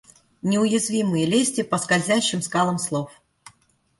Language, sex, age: Russian, female, 40-49